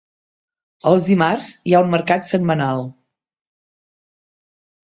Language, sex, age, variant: Catalan, female, 50-59, Central